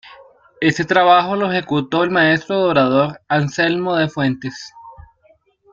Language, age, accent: Spanish, 19-29, América central